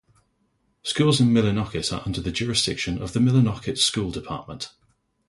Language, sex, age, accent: English, male, 30-39, England English